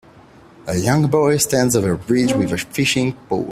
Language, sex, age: English, male, 19-29